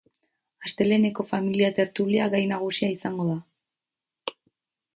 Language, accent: Basque, Erdialdekoa edo Nafarra (Gipuzkoa, Nafarroa)